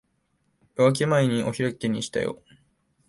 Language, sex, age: Japanese, male, 19-29